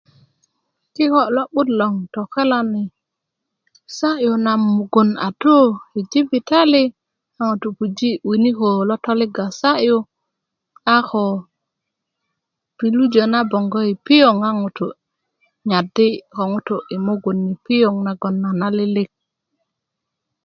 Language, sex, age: Kuku, female, 30-39